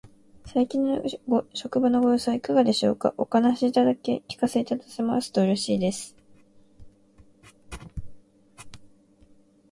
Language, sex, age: Japanese, female, 19-29